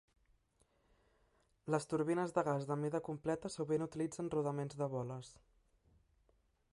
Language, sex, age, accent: Catalan, male, 19-29, Barcelona